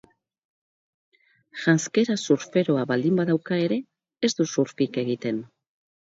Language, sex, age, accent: Basque, female, 60-69, Mendebalekoa (Araba, Bizkaia, Gipuzkoako mendebaleko herri batzuk)